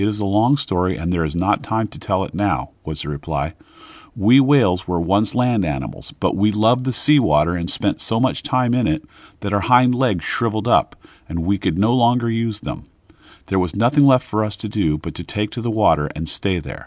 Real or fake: real